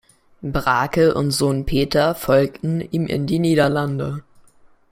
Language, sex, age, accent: German, male, under 19, Deutschland Deutsch